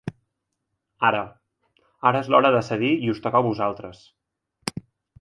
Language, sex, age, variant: Catalan, male, 19-29, Central